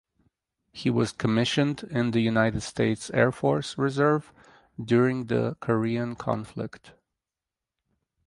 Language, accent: English, United States English